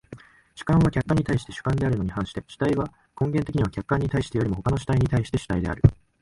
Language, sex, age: Japanese, male, 19-29